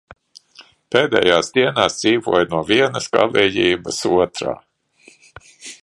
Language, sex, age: Latvian, male, 70-79